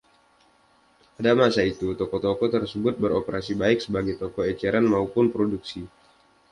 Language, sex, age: Indonesian, male, 19-29